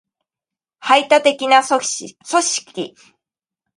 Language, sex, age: Japanese, female, 40-49